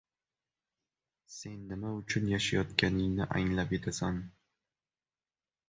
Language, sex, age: Uzbek, male, 19-29